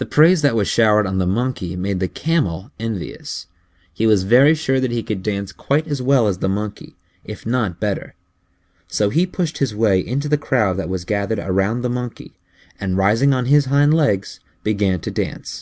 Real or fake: real